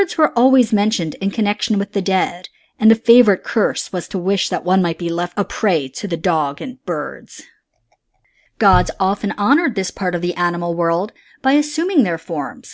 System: none